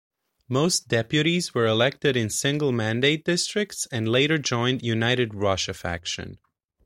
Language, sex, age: English, male, 19-29